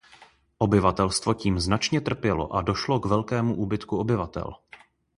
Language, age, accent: Czech, 19-29, pražský